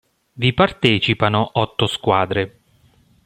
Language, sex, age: Italian, male, 40-49